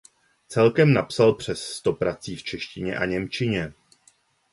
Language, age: Czech, 30-39